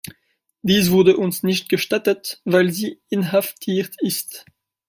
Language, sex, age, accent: German, male, 19-29, Französisch Deutsch